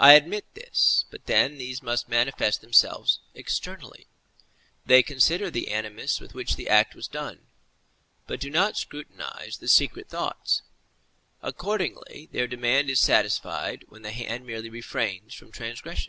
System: none